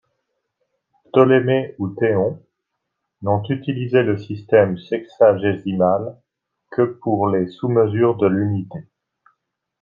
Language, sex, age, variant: French, male, 40-49, Français de métropole